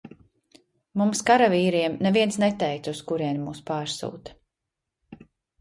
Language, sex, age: Latvian, female, 30-39